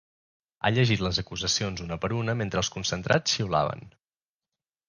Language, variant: Catalan, Central